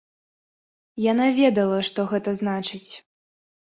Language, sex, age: Belarusian, female, 19-29